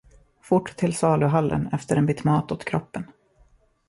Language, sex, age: Swedish, male, 30-39